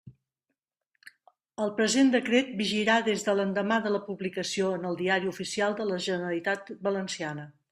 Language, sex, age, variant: Catalan, female, 40-49, Central